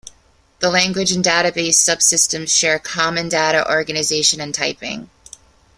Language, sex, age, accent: English, female, 30-39, United States English